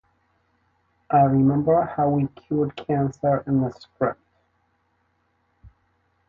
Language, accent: English, United States English